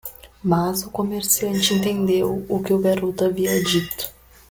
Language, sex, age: Portuguese, female, 19-29